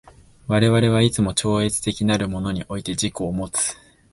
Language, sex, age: Japanese, male, 19-29